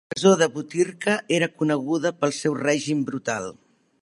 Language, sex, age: Catalan, female, 60-69